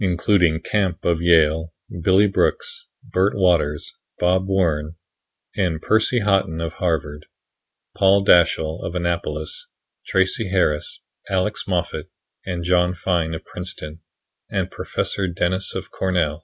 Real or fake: real